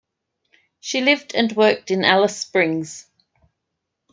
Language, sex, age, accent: English, female, 50-59, Australian English